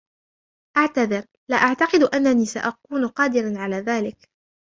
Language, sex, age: Arabic, female, 19-29